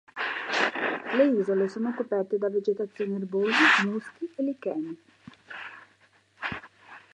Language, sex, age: Italian, female, 60-69